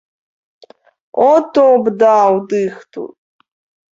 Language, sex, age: Belarusian, female, 19-29